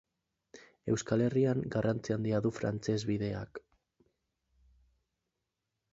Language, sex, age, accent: Basque, male, 19-29, Mendebalekoa (Araba, Bizkaia, Gipuzkoako mendebaleko herri batzuk)